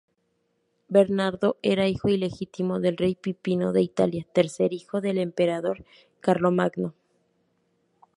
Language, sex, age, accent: Spanish, female, 19-29, México